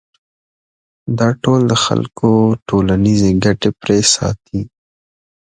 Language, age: Pashto, 19-29